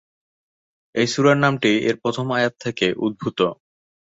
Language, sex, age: Bengali, male, 19-29